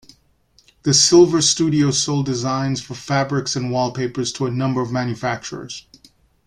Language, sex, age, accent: English, male, 40-49, United States English